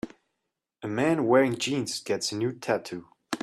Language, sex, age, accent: English, male, 19-29, United States English